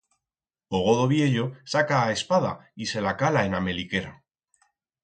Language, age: Aragonese, 30-39